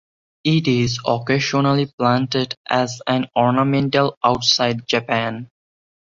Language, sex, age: English, male, 19-29